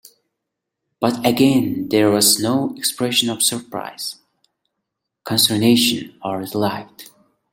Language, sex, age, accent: English, male, 19-29, United States English